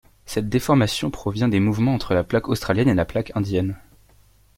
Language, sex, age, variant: French, male, 19-29, Français de métropole